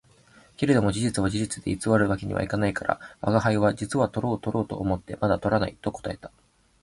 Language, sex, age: Japanese, male, 19-29